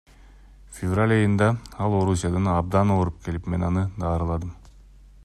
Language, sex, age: Kyrgyz, male, 19-29